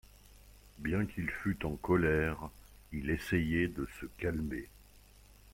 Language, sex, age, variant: French, male, 50-59, Français de métropole